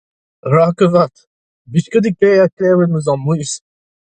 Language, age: Breton, 40-49